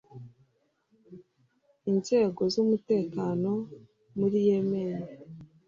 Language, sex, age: Kinyarwanda, female, 30-39